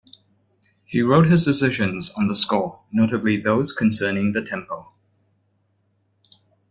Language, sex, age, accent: English, male, 30-39, Malaysian English